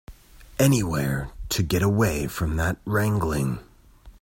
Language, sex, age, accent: English, male, 19-29, United States English